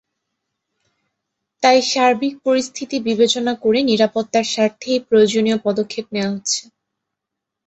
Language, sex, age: Bengali, male, 19-29